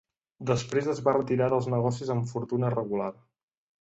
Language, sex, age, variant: Catalan, male, 19-29, Central